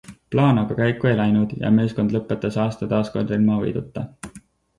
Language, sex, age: Estonian, male, 19-29